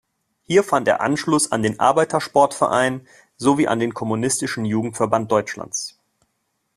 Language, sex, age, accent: German, male, 30-39, Deutschland Deutsch